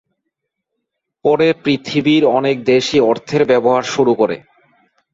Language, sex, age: Bengali, male, 19-29